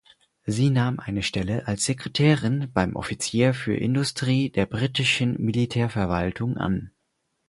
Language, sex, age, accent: German, male, 19-29, Deutschland Deutsch